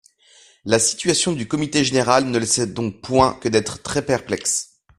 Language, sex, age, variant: French, male, 19-29, Français de métropole